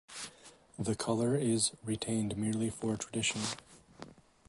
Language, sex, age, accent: English, male, 30-39, United States English